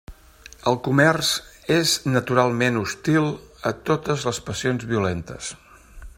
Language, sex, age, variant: Catalan, male, 50-59, Central